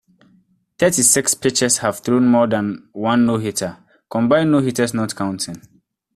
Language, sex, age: English, male, 19-29